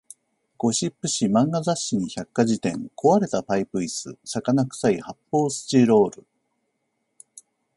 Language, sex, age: Japanese, male, 50-59